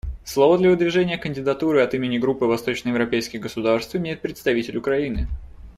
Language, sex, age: Russian, male, 19-29